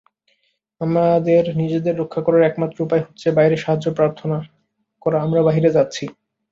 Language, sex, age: Bengali, male, 19-29